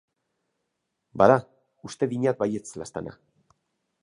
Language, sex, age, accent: Basque, male, 30-39, Mendebalekoa (Araba, Bizkaia, Gipuzkoako mendebaleko herri batzuk)